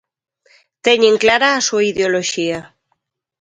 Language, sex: Galician, female